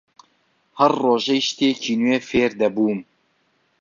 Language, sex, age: Central Kurdish, male, 30-39